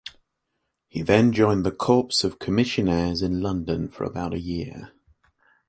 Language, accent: English, England English